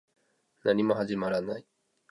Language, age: Japanese, 30-39